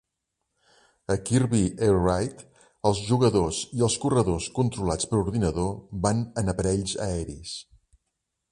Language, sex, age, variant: Catalan, male, 50-59, Central